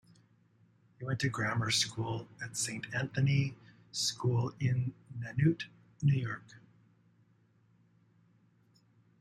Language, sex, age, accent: English, male, 50-59, United States English